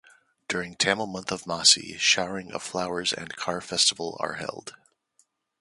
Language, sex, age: English, male, 40-49